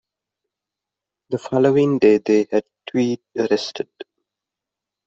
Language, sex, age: English, male, 30-39